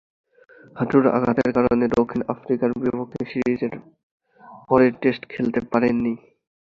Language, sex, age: Bengali, male, 19-29